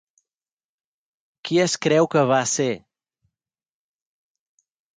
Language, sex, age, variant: Catalan, male, 40-49, Central